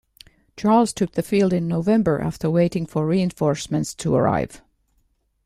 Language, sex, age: English, female, 40-49